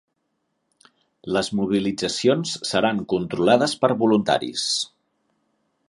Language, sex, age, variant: Catalan, male, 40-49, Central